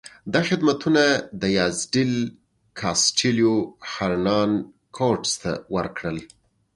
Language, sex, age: Pashto, male, 30-39